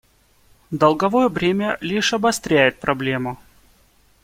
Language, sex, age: Russian, male, 19-29